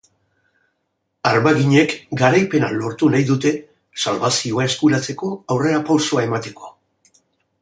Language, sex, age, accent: Basque, male, 60-69, Mendebalekoa (Araba, Bizkaia, Gipuzkoako mendebaleko herri batzuk)